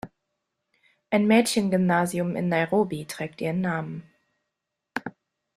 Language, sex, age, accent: German, female, 19-29, Deutschland Deutsch